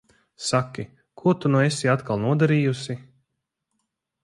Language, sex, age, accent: Latvian, male, 30-39, bez akcenta